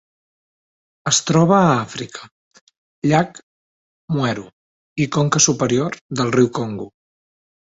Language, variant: Catalan, Central